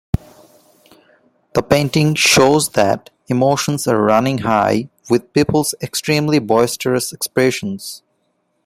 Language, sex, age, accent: English, male, 19-29, India and South Asia (India, Pakistan, Sri Lanka)